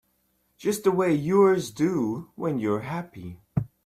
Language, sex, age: English, male, 19-29